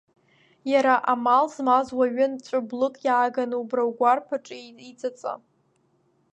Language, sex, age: Abkhazian, female, under 19